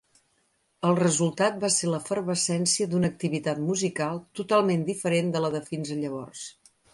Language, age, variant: Catalan, 60-69, Central